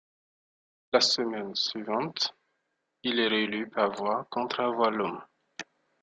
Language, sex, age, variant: French, male, 30-39, Français d'Afrique subsaharienne et des îles africaines